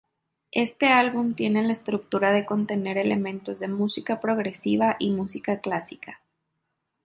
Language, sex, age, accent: Spanish, female, 19-29, México